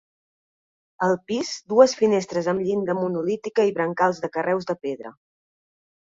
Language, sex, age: Catalan, female, 30-39